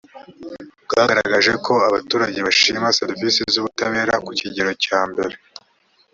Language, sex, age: Kinyarwanda, male, 19-29